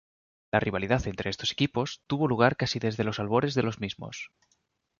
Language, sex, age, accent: Spanish, male, 30-39, España: Norte peninsular (Asturias, Castilla y León, Cantabria, País Vasco, Navarra, Aragón, La Rioja, Guadalajara, Cuenca)